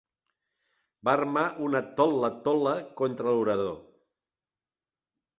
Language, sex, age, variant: Catalan, male, 60-69, Central